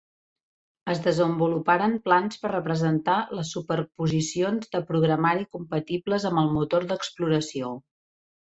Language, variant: Catalan, Central